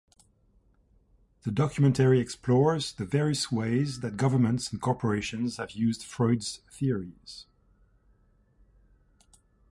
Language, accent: English, United States English